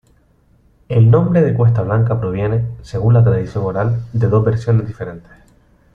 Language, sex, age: Spanish, male, 19-29